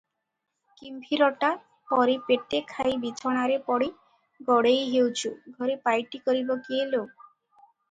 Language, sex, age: Odia, female, 19-29